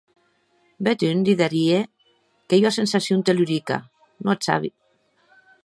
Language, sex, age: Occitan, female, 50-59